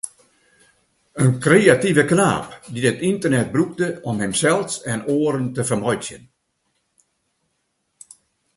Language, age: Western Frisian, 70-79